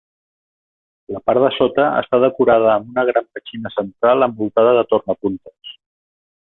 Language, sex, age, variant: Catalan, male, 50-59, Central